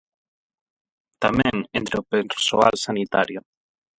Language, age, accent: Galician, 30-39, Atlántico (seseo e gheada); Normativo (estándar); Neofalante